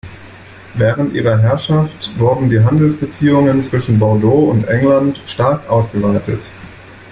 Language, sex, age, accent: German, male, 30-39, Deutschland Deutsch